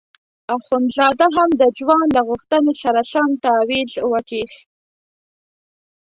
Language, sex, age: Pashto, female, 19-29